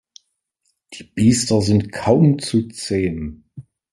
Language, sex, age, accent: German, male, 40-49, Deutschland Deutsch